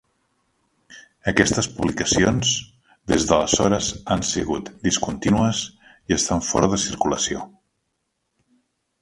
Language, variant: Catalan, Central